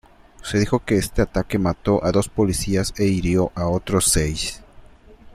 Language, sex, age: Spanish, male, 19-29